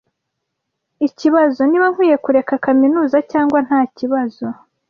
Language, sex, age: Kinyarwanda, female, 30-39